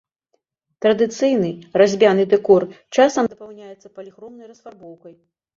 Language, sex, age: Belarusian, female, 50-59